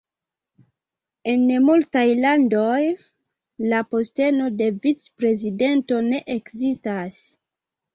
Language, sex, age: Esperanto, female, 19-29